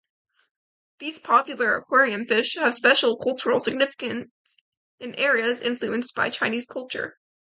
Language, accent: English, United States English